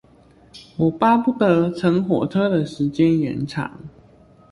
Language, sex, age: Chinese, male, under 19